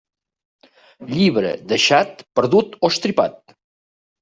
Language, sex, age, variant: Catalan, male, 50-59, Central